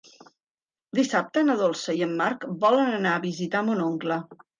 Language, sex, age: Catalan, female, 50-59